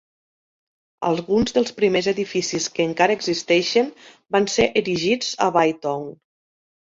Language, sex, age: Catalan, female, 30-39